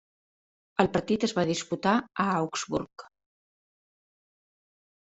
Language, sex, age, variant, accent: Catalan, female, 70-79, Central, central